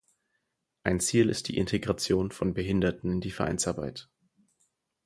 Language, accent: German, Deutschland Deutsch